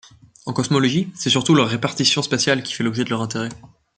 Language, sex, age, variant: French, male, 19-29, Français de métropole